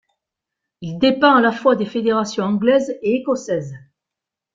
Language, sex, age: French, female, 60-69